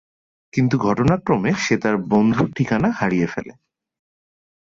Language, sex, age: Bengali, male, 30-39